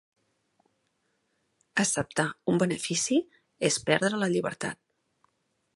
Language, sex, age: Catalan, female, 40-49